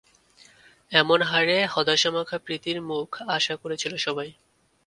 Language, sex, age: Bengali, male, 19-29